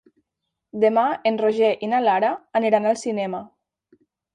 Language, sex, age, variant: Catalan, female, 19-29, Nord-Occidental